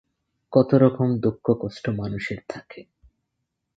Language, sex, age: Bengali, male, 19-29